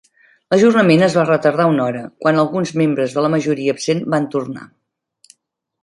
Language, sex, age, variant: Catalan, female, 50-59, Central